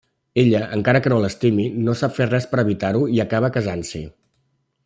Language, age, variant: Catalan, 40-49, Central